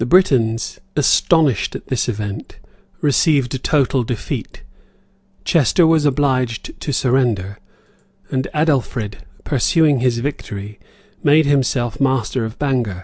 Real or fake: real